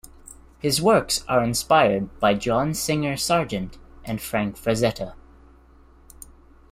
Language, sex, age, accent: English, male, 19-29, New Zealand English